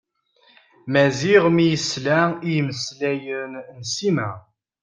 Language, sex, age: Kabyle, male, 19-29